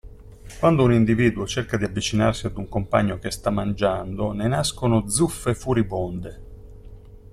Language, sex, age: Italian, male, 50-59